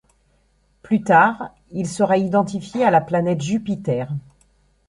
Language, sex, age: French, female, 50-59